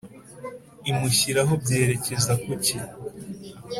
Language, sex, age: Kinyarwanda, male, 19-29